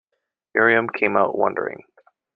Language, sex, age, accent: English, male, 19-29, United States English